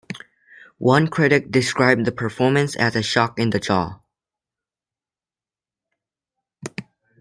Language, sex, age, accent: English, male, under 19, United States English